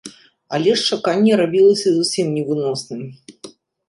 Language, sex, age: Belarusian, female, 30-39